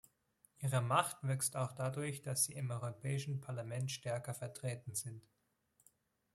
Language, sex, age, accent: German, male, 19-29, Schweizerdeutsch